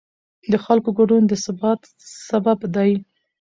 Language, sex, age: Pashto, female, 19-29